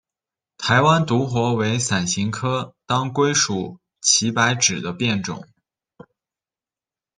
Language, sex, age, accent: Chinese, male, 19-29, 出生地：山西省